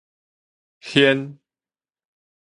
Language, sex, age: Min Nan Chinese, male, 30-39